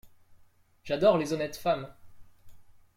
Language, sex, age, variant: French, male, 19-29, Français de métropole